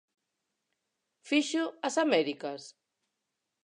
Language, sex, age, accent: Galician, female, 40-49, Normativo (estándar)